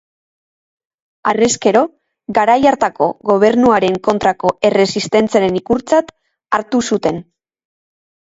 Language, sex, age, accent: Basque, female, 30-39, Mendebalekoa (Araba, Bizkaia, Gipuzkoako mendebaleko herri batzuk)